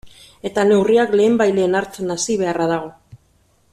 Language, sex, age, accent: Basque, female, 40-49, Mendebalekoa (Araba, Bizkaia, Gipuzkoako mendebaleko herri batzuk)